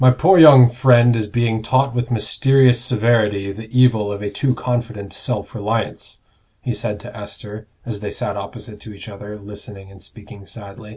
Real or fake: real